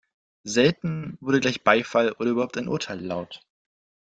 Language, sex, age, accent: German, male, 19-29, Deutschland Deutsch